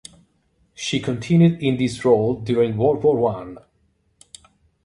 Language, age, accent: English, 19-29, Italian